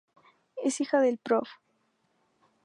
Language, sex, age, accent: Spanish, female, 19-29, México